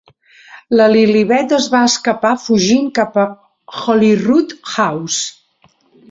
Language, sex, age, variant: Catalan, female, 60-69, Central